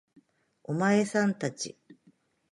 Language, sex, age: Japanese, female, 50-59